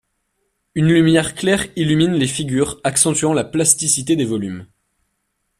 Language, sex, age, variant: French, male, 19-29, Français de métropole